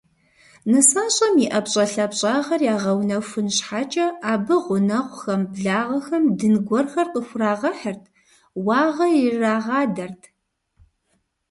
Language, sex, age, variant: Kabardian, female, 40-49, Адыгэбзэ (Къэбэрдей, Кирил, Урысей)